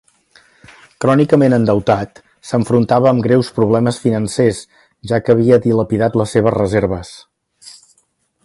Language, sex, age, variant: Catalan, male, 60-69, Central